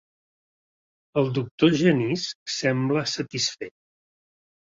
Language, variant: Catalan, Central